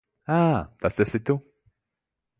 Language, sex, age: Latvian, male, 19-29